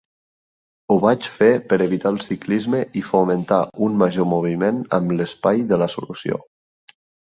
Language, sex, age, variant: Catalan, male, 19-29, Nord-Occidental